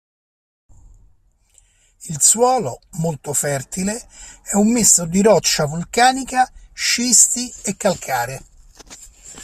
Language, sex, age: Italian, male, 60-69